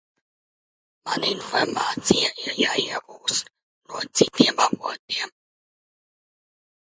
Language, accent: Latvian, bez akcenta